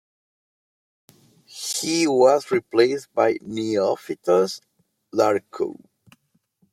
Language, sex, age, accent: English, male, 40-49, United States English